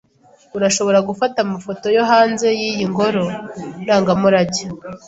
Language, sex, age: Kinyarwanda, female, 19-29